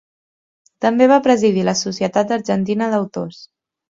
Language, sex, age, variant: Catalan, female, 19-29, Central